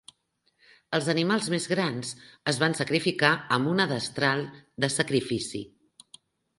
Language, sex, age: Catalan, female, 50-59